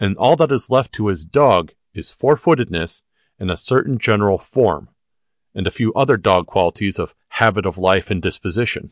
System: none